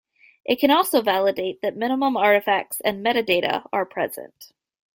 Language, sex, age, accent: English, female, 19-29, United States English